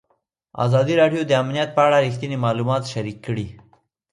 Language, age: Pashto, 19-29